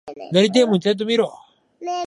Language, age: Japanese, 30-39